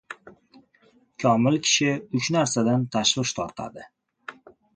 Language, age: Uzbek, 30-39